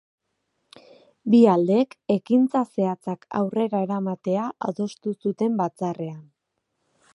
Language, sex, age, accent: Basque, female, 30-39, Erdialdekoa edo Nafarra (Gipuzkoa, Nafarroa)